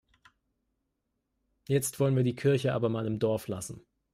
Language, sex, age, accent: German, male, 19-29, Deutschland Deutsch